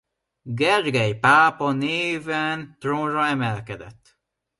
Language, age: Hungarian, 19-29